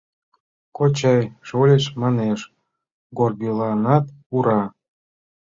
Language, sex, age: Mari, male, 40-49